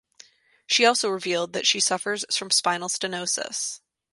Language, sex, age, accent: English, female, 19-29, United States English